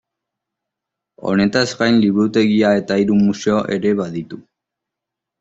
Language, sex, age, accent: Basque, male, under 19, Erdialdekoa edo Nafarra (Gipuzkoa, Nafarroa)